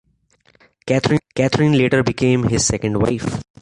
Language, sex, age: English, male, 30-39